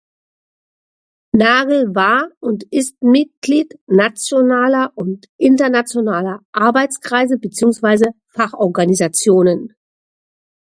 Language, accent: German, Deutschland Deutsch